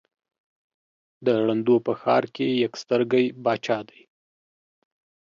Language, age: Pashto, 19-29